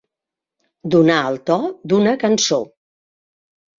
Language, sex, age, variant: Catalan, female, 60-69, Central